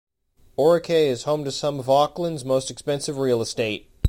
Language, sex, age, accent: English, male, 30-39, United States English